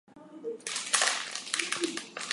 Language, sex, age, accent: English, female, 19-29, Southern African (South Africa, Zimbabwe, Namibia)